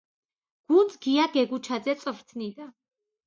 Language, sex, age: Georgian, female, 30-39